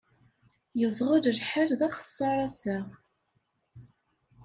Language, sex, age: Kabyle, female, 30-39